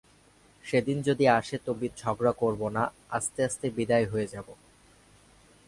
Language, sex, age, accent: Bengali, male, 19-29, শুদ্ধ